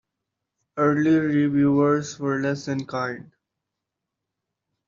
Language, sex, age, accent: English, male, under 19, India and South Asia (India, Pakistan, Sri Lanka)